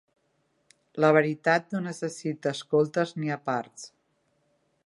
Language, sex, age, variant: Catalan, female, 50-59, Central